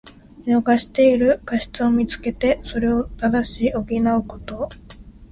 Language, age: Japanese, 19-29